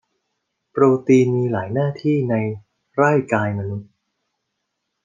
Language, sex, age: Thai, male, 40-49